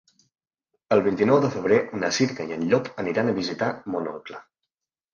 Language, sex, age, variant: Catalan, male, 19-29, Central